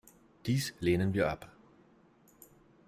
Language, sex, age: German, male, 30-39